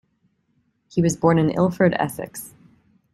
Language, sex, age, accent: English, female, 30-39, United States English